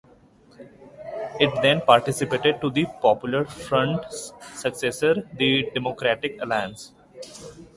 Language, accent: English, India and South Asia (India, Pakistan, Sri Lanka)